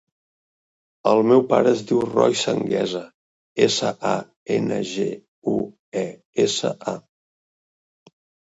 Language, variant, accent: Catalan, Central, central